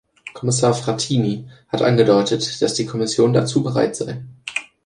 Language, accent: German, Deutschland Deutsch